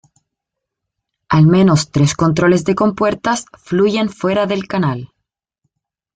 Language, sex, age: Spanish, female, 19-29